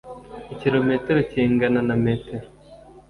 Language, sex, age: Kinyarwanda, male, 19-29